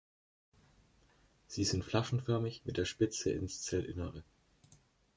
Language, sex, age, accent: German, male, 19-29, Deutschland Deutsch